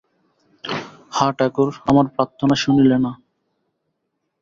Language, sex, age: Bengali, male, 19-29